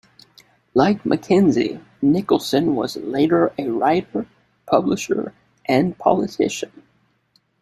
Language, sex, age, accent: English, male, 40-49, United States English